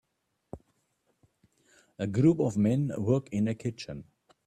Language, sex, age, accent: English, male, 60-69, Southern African (South Africa, Zimbabwe, Namibia)